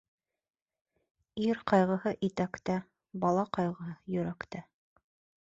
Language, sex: Bashkir, female